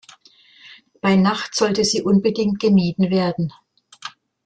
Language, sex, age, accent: German, female, 60-69, Deutschland Deutsch